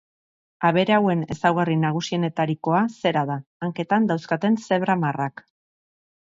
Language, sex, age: Basque, female, 40-49